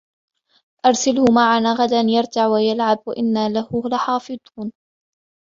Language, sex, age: Arabic, female, 19-29